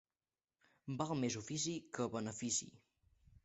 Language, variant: Catalan, Central